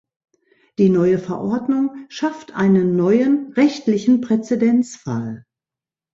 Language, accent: German, Deutschland Deutsch